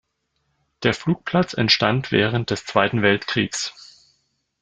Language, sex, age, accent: German, male, 30-39, Deutschland Deutsch